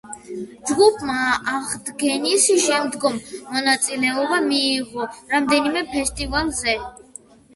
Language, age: Georgian, 30-39